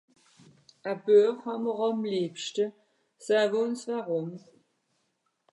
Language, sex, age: Swiss German, female, 50-59